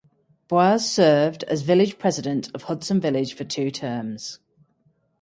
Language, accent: English, England English